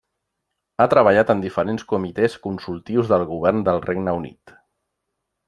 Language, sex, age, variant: Catalan, male, 40-49, Central